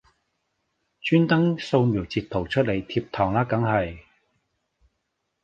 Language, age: Cantonese, 30-39